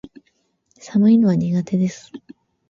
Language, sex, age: Japanese, female, 19-29